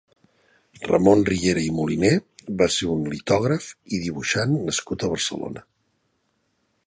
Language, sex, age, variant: Catalan, male, 50-59, Central